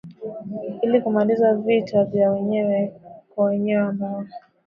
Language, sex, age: Swahili, female, 19-29